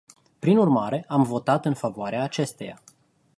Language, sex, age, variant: Romanian, male, 40-49, Romanian-Romania